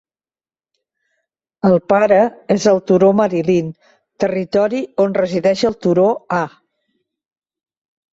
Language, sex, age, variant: Catalan, female, 60-69, Central